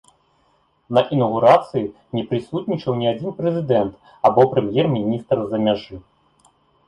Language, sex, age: Belarusian, male, 19-29